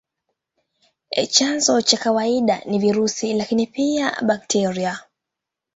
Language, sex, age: Swahili, female, 19-29